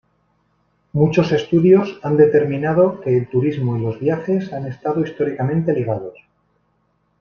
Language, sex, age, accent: Spanish, male, 30-39, España: Norte peninsular (Asturias, Castilla y León, Cantabria, País Vasco, Navarra, Aragón, La Rioja, Guadalajara, Cuenca)